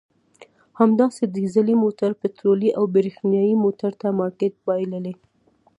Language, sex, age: Pashto, female, 19-29